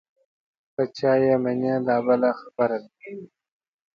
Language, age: Pashto, 30-39